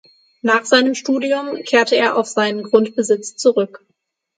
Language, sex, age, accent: German, female, 19-29, Deutschland Deutsch; Hochdeutsch